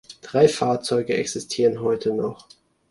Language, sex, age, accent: German, male, under 19, Deutschland Deutsch